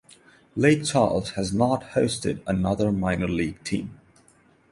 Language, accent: English, England English; India and South Asia (India, Pakistan, Sri Lanka)